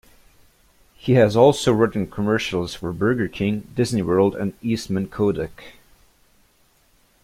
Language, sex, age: English, male, under 19